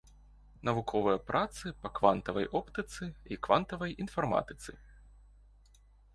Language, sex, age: Belarusian, male, 19-29